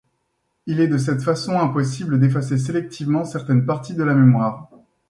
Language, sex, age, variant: French, male, 30-39, Français de métropole